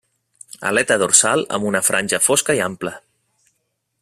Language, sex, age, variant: Catalan, male, 30-39, Nord-Occidental